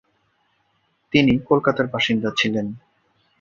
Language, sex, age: Bengali, male, 19-29